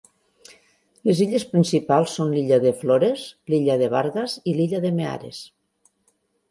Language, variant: Catalan, Central